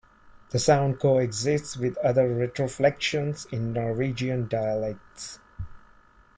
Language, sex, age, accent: English, male, 30-39, India and South Asia (India, Pakistan, Sri Lanka)